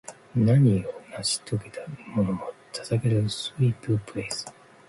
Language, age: Japanese, 50-59